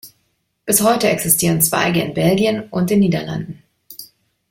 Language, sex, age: German, female, 30-39